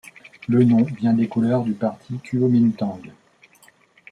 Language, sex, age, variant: French, male, 40-49, Français de métropole